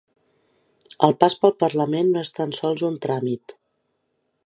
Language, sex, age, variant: Catalan, female, 40-49, Central